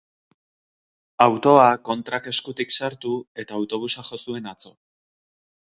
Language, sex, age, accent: Basque, male, 30-39, Erdialdekoa edo Nafarra (Gipuzkoa, Nafarroa)